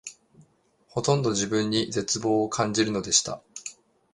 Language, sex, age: Japanese, male, 19-29